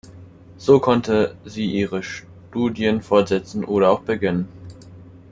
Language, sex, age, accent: German, male, under 19, Deutschland Deutsch